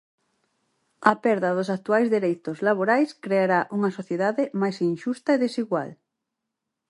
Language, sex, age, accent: Galician, female, 30-39, Oriental (común en zona oriental)